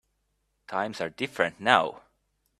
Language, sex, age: English, male, 30-39